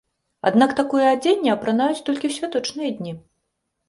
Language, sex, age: Belarusian, female, 30-39